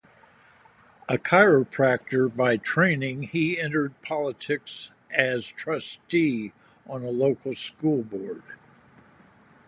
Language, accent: English, United States English